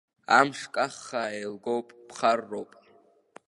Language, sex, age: Abkhazian, male, under 19